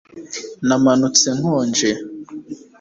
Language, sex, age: Kinyarwanda, male, under 19